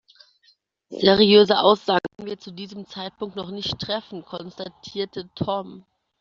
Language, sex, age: German, female, 19-29